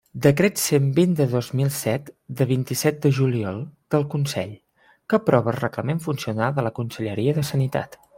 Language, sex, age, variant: Catalan, male, 30-39, Central